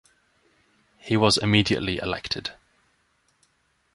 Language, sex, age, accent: English, male, 19-29, England English